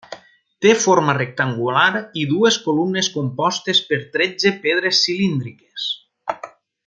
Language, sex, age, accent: Catalan, male, 40-49, valencià